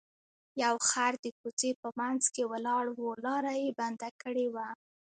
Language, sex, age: Pashto, female, 19-29